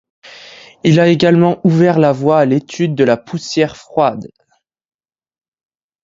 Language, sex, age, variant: French, male, under 19, Français de métropole